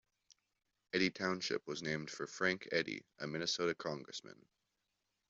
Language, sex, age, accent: English, male, under 19, Canadian English